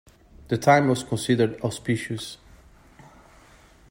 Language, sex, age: English, male, 30-39